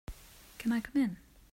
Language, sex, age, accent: English, female, 30-39, England English